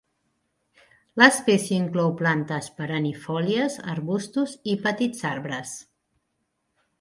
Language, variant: Catalan, Central